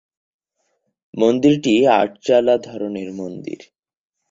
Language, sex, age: Bengali, male, 19-29